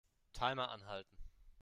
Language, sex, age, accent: German, male, 19-29, Deutschland Deutsch